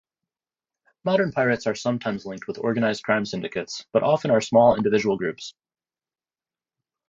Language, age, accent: English, 30-39, United States English